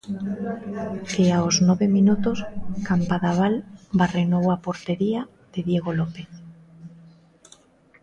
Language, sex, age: Galician, female, 40-49